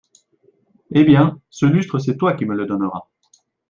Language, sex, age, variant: French, male, 40-49, Français de métropole